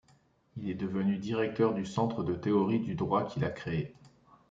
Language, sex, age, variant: French, male, 40-49, Français de métropole